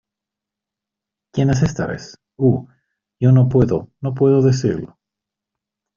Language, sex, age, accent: Spanish, male, 50-59, España: Islas Canarias